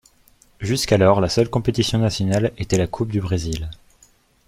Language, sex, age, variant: French, male, 19-29, Français de métropole